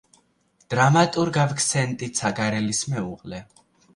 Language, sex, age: Georgian, male, 19-29